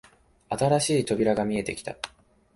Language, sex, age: Japanese, male, 19-29